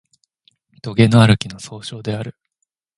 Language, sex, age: Japanese, male, 19-29